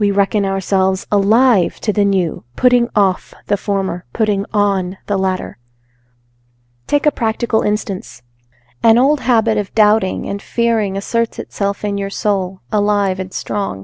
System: none